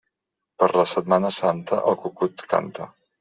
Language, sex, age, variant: Catalan, male, 50-59, Central